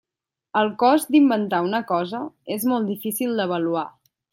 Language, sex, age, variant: Catalan, female, under 19, Central